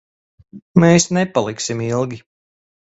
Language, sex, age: Latvian, male, 40-49